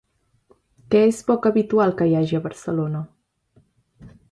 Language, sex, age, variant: Catalan, female, 19-29, Central